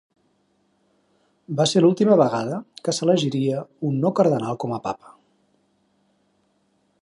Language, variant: Catalan, Central